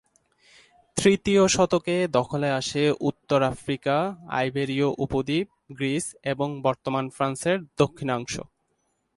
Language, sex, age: Bengali, male, 19-29